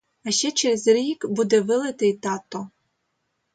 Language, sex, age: Ukrainian, female, 30-39